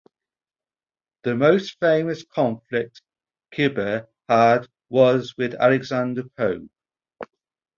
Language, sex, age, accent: English, male, 40-49, England English